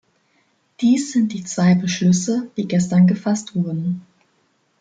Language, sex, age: German, female, 19-29